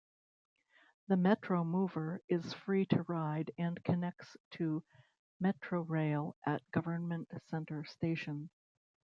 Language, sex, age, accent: English, female, 60-69, United States English